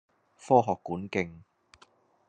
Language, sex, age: Cantonese, male, 19-29